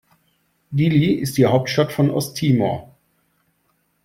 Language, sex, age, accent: German, male, 40-49, Deutschland Deutsch